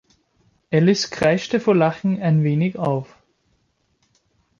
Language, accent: German, Österreichisches Deutsch